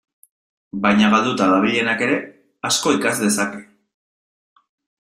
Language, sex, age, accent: Basque, male, 30-39, Mendebalekoa (Araba, Bizkaia, Gipuzkoako mendebaleko herri batzuk)